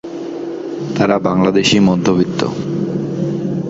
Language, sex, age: Bengali, male, 19-29